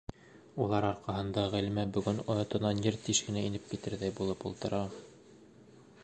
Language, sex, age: Bashkir, male, 30-39